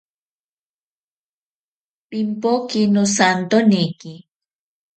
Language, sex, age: Ashéninka Perené, female, 40-49